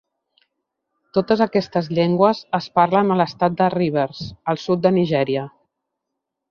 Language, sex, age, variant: Catalan, female, 50-59, Central